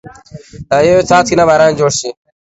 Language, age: Pashto, 19-29